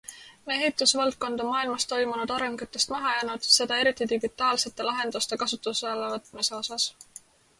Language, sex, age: Estonian, female, 19-29